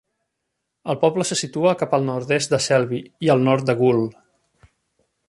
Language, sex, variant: Catalan, male, Central